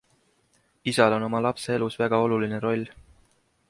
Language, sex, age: Estonian, male, 19-29